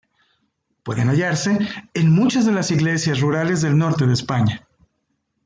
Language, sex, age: Spanish, male, 40-49